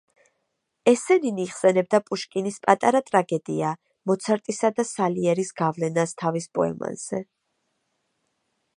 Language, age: Georgian, 30-39